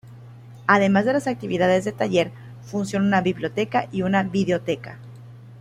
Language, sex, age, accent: Spanish, female, 30-39, Caribe: Cuba, Venezuela, Puerto Rico, República Dominicana, Panamá, Colombia caribeña, México caribeño, Costa del golfo de México